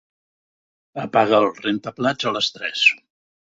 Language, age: Catalan, 70-79